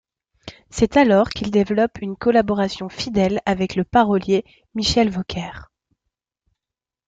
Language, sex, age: French, female, 19-29